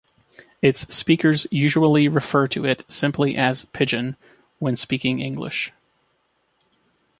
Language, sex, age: English, male, 30-39